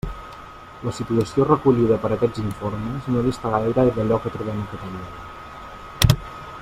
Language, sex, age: Catalan, male, 19-29